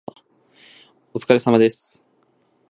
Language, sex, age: Japanese, male, 19-29